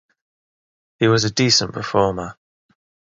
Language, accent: English, England English